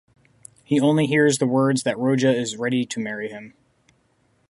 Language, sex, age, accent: English, male, 19-29, United States English